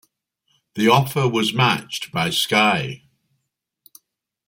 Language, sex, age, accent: English, male, 50-59, England English